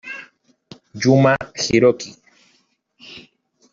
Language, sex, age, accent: Spanish, male, 30-39, Chileno: Chile, Cuyo